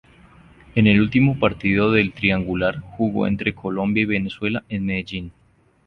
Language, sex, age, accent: Spanish, male, 19-29, Andino-Pacífico: Colombia, Perú, Ecuador, oeste de Bolivia y Venezuela andina